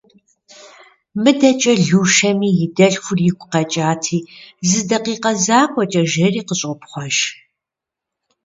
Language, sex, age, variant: Kabardian, female, 50-59, Адыгэбзэ (Къэбэрдей, Кирил, псоми зэдай)